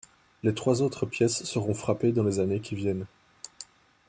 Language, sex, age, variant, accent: French, male, 19-29, Français d'Europe, Français de Belgique